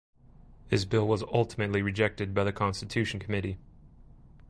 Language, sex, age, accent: English, male, 30-39, United States English